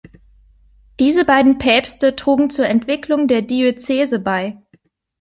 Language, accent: German, Deutschland Deutsch